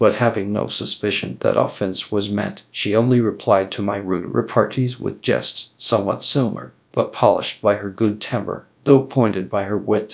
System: TTS, GradTTS